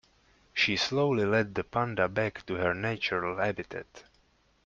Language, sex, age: English, male, 30-39